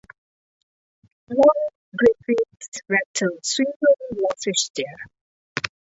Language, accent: English, England English